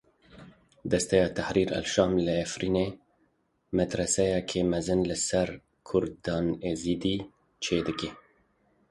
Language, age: Kurdish, 30-39